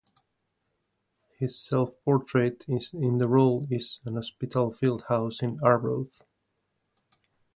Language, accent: English, England English